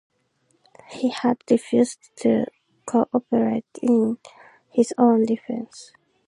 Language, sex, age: English, female, under 19